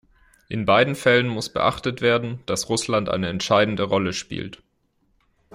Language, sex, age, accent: German, male, 19-29, Deutschland Deutsch